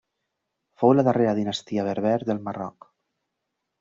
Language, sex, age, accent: Catalan, male, 19-29, valencià